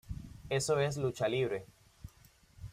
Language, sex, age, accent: Spanish, male, 19-29, Caribe: Cuba, Venezuela, Puerto Rico, República Dominicana, Panamá, Colombia caribeña, México caribeño, Costa del golfo de México